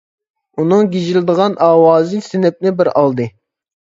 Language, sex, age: Uyghur, male, 19-29